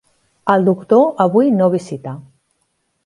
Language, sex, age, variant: Catalan, female, 40-49, Central